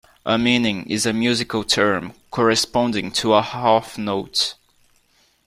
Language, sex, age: English, male, 19-29